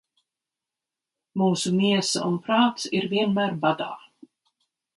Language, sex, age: Latvian, female, 60-69